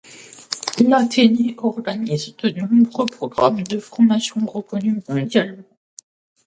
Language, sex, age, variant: French, male, 19-29, Français de métropole